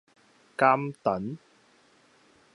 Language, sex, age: Cantonese, male, 30-39